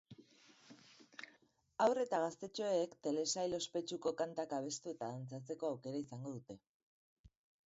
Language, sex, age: Basque, female, 40-49